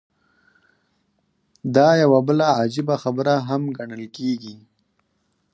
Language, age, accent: Pashto, 19-29, معیاري پښتو